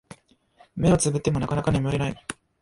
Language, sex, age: Japanese, male, 19-29